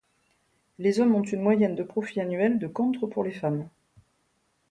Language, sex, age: French, female, 50-59